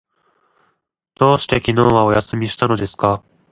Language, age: Japanese, 19-29